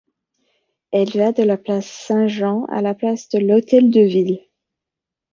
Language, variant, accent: French, Français d'Amérique du Nord, Français des États-Unis